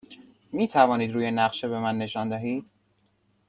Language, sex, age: Persian, male, 19-29